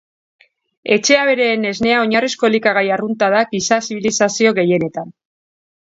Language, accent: Basque, Mendebalekoa (Araba, Bizkaia, Gipuzkoako mendebaleko herri batzuk)